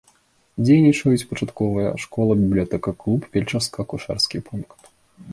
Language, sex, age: Belarusian, male, 19-29